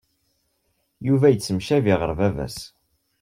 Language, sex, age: Kabyle, male, under 19